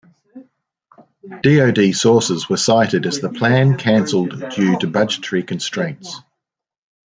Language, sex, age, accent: English, male, 50-59, Australian English